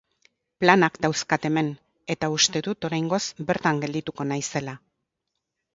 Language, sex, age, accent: Basque, female, 60-69, Mendebalekoa (Araba, Bizkaia, Gipuzkoako mendebaleko herri batzuk)